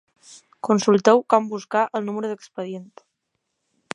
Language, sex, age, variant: Catalan, female, 19-29, Balear